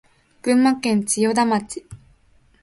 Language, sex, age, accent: Japanese, female, under 19, 標準語